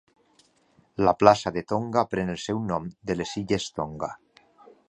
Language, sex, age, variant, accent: Catalan, male, 50-59, Valencià central, valencià